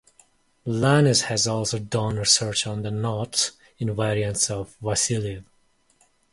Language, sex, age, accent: English, male, 30-39, United States English